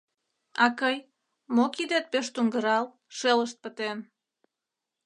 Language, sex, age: Mari, female, 30-39